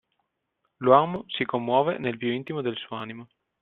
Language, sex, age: Italian, male, 19-29